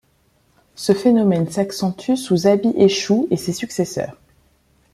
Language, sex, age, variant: French, female, 19-29, Français de métropole